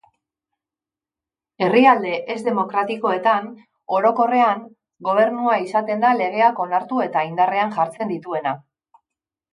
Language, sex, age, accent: Basque, female, 50-59, Mendebalekoa (Araba, Bizkaia, Gipuzkoako mendebaleko herri batzuk)